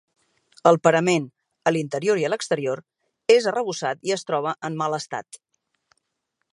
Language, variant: Catalan, Central